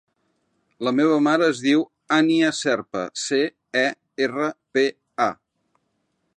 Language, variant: Catalan, Central